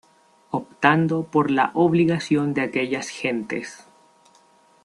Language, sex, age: Spanish, male, 19-29